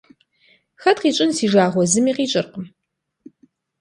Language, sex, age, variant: Kabardian, female, 30-39, Адыгэбзэ (Къэбэрдей, Кирил, псоми зэдай)